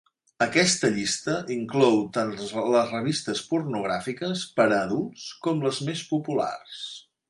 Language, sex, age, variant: Catalan, male, 40-49, Central